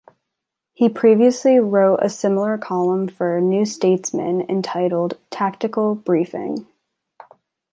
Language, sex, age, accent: English, female, 19-29, United States English